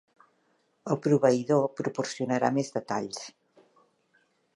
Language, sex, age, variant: Catalan, female, 40-49, Central